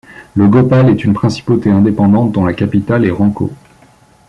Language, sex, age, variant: French, male, 30-39, Français de métropole